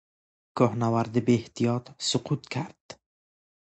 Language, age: Persian, 19-29